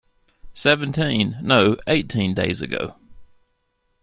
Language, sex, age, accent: English, male, 40-49, United States English